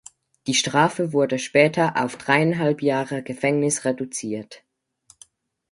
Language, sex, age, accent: German, male, under 19, Schweizerdeutsch